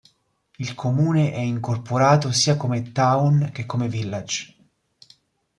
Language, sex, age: Italian, male, 19-29